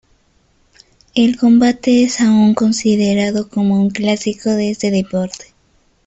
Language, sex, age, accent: Spanish, female, under 19, Andino-Pacífico: Colombia, Perú, Ecuador, oeste de Bolivia y Venezuela andina